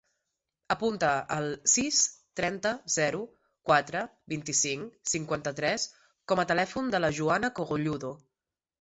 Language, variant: Catalan, Central